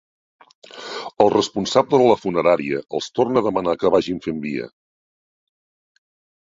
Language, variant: Catalan, Central